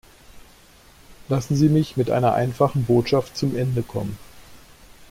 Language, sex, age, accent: German, male, 40-49, Deutschland Deutsch